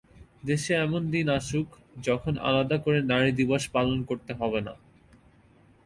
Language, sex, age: Bengali, male, under 19